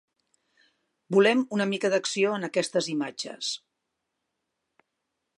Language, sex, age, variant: Catalan, female, 60-69, Central